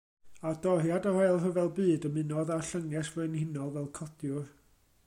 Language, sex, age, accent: Welsh, male, 40-49, Y Deyrnas Unedig Cymraeg